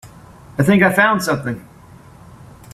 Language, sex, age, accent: English, male, 30-39, United States English